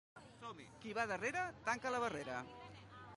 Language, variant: Catalan, Central